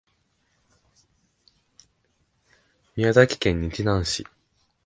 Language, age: Japanese, 19-29